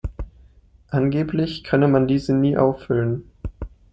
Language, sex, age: German, male, 19-29